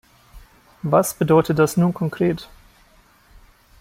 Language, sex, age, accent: German, female, 19-29, Deutschland Deutsch